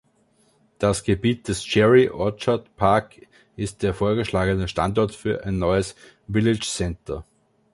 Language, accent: German, Österreichisches Deutsch